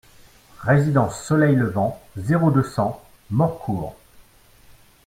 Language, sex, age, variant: French, male, 40-49, Français de métropole